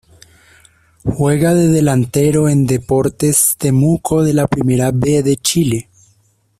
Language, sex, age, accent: Spanish, male, 19-29, Andino-Pacífico: Colombia, Perú, Ecuador, oeste de Bolivia y Venezuela andina